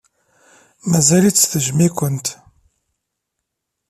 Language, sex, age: Kabyle, male, 30-39